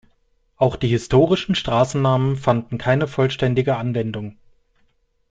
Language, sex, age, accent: German, male, 30-39, Deutschland Deutsch